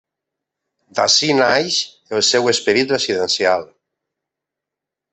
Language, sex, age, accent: Catalan, male, 50-59, valencià